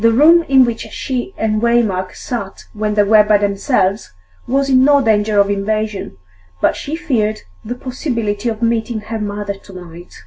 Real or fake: real